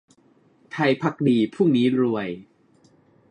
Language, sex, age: Thai, male, 19-29